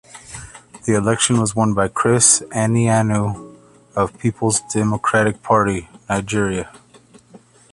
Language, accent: English, United States English